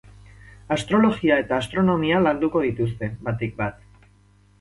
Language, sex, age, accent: Basque, male, 19-29, Erdialdekoa edo Nafarra (Gipuzkoa, Nafarroa)